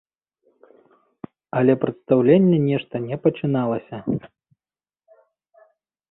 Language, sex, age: Belarusian, male, 30-39